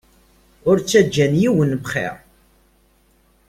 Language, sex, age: Kabyle, male, 30-39